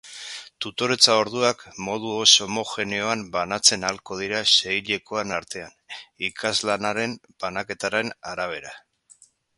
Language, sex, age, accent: Basque, male, 50-59, Mendebalekoa (Araba, Bizkaia, Gipuzkoako mendebaleko herri batzuk)